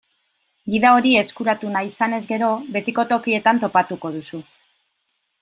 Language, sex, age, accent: Basque, female, 40-49, Mendebalekoa (Araba, Bizkaia, Gipuzkoako mendebaleko herri batzuk)